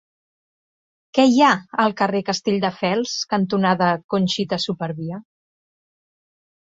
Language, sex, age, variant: Catalan, female, 40-49, Central